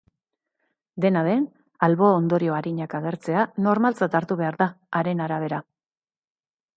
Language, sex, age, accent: Basque, female, 50-59, Mendebalekoa (Araba, Bizkaia, Gipuzkoako mendebaleko herri batzuk)